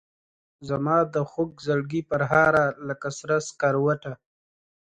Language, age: Pashto, 30-39